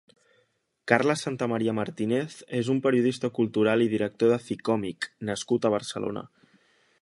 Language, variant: Catalan, Central